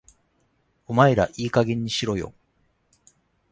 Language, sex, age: Japanese, male, 40-49